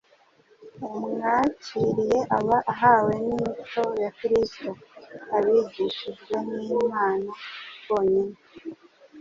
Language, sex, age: Kinyarwanda, female, 30-39